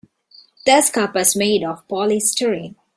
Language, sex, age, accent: English, female, 19-29, India and South Asia (India, Pakistan, Sri Lanka)